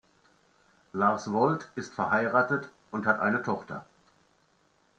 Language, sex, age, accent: German, male, 50-59, Deutschland Deutsch